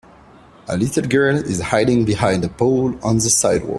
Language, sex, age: English, male, 19-29